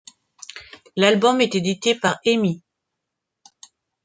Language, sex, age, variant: French, female, 40-49, Français de métropole